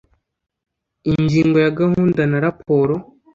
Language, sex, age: Kinyarwanda, male, under 19